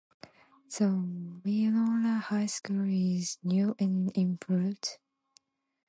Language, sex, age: English, female, 19-29